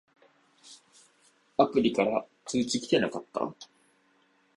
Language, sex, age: Japanese, male, 19-29